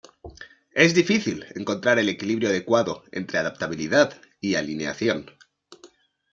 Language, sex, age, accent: Spanish, male, 19-29, España: Norte peninsular (Asturias, Castilla y León, Cantabria, País Vasco, Navarra, Aragón, La Rioja, Guadalajara, Cuenca)